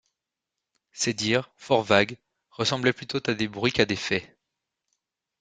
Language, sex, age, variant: French, male, 19-29, Français de métropole